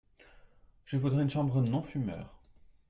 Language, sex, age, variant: French, male, 30-39, Français de métropole